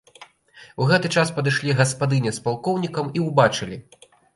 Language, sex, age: Belarusian, male, 19-29